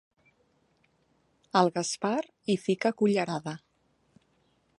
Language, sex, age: Catalan, female, 40-49